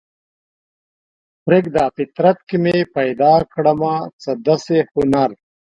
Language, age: Pashto, 40-49